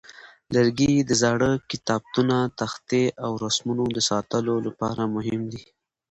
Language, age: Pashto, 19-29